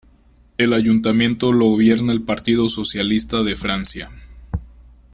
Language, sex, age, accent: Spanish, male, 19-29, México